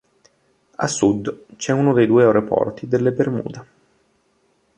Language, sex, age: Italian, male, 19-29